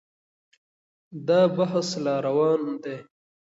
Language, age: Pashto, 19-29